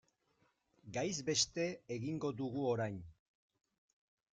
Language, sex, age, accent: Basque, male, 50-59, Erdialdekoa edo Nafarra (Gipuzkoa, Nafarroa)